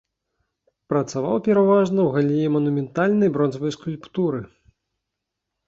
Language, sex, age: Belarusian, male, 19-29